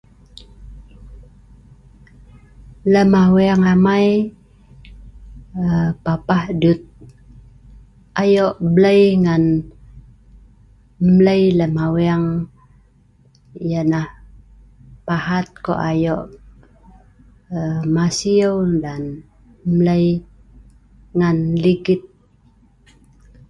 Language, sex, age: Sa'ban, female, 50-59